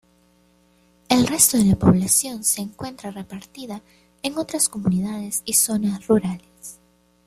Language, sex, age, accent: Spanish, female, 19-29, América central